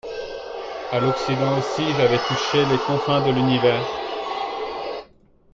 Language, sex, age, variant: French, male, 30-39, Français de métropole